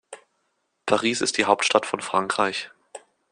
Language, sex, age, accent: German, male, 19-29, Deutschland Deutsch